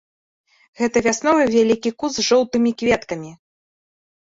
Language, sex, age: Belarusian, female, 19-29